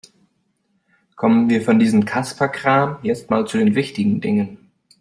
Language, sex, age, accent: German, male, 40-49, Deutschland Deutsch